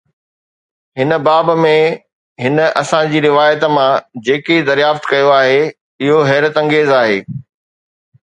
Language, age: Sindhi, 40-49